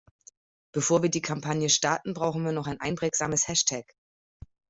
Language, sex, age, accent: German, female, 30-39, Deutschland Deutsch